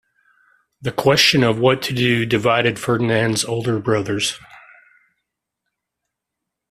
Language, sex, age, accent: English, male, 40-49, United States English